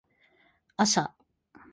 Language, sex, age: Japanese, female, 30-39